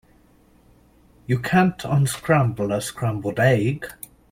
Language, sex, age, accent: English, male, 19-29, United States English